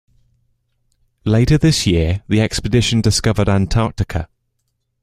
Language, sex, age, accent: English, male, under 19, England English